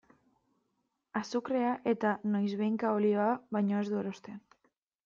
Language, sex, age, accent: Basque, female, 19-29, Mendebalekoa (Araba, Bizkaia, Gipuzkoako mendebaleko herri batzuk)